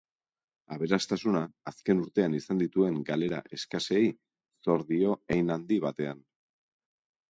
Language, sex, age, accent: Basque, male, 40-49, Erdialdekoa edo Nafarra (Gipuzkoa, Nafarroa)